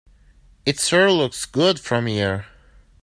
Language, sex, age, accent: English, male, 19-29, Canadian English